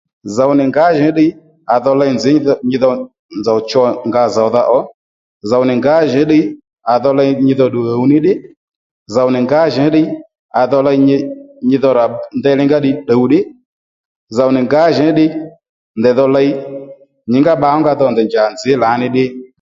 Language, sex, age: Lendu, male, 30-39